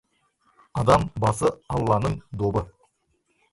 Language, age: Kazakh, 30-39